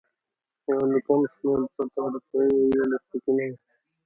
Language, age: Pashto, 19-29